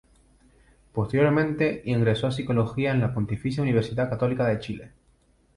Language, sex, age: Spanish, male, 19-29